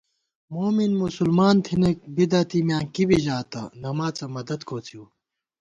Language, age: Gawar-Bati, 30-39